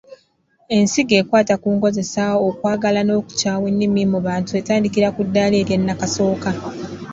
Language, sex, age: Ganda, female, 19-29